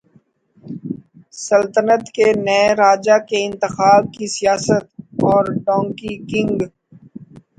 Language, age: Urdu, 40-49